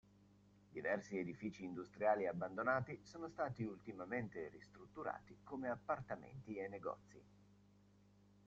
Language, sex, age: Italian, male, 40-49